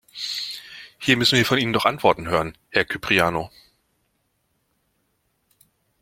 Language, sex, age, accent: German, male, 19-29, Deutschland Deutsch